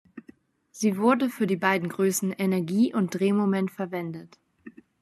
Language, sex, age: German, female, 19-29